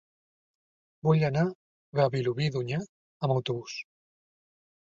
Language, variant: Catalan, Central